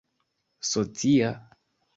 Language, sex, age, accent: Esperanto, male, 19-29, Internacia